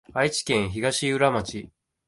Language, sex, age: Japanese, male, 19-29